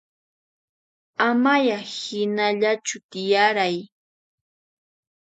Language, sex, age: Puno Quechua, female, 19-29